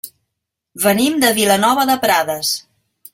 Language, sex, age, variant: Catalan, female, 60-69, Central